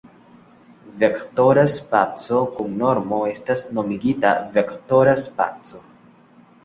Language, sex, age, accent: Esperanto, male, 19-29, Internacia